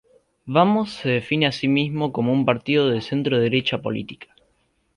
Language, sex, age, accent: Spanish, male, under 19, México